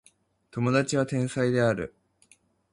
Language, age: Japanese, 19-29